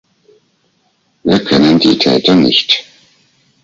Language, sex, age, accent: German, male, 50-59, Deutschland Deutsch